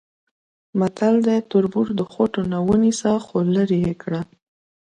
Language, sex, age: Pashto, female, 19-29